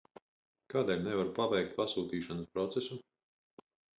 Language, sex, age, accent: Latvian, male, 50-59, Vidus dialekts